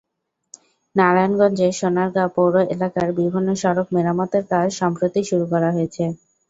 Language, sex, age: Bengali, female, 19-29